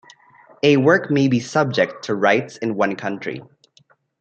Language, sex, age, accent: English, male, 19-29, Filipino